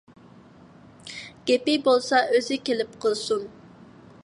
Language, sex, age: Uyghur, female, 19-29